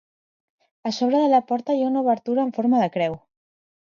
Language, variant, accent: Catalan, Central, central